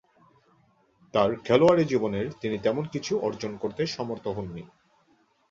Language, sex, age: Bengali, male, 19-29